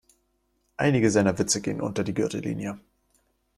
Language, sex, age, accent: German, male, 19-29, Deutschland Deutsch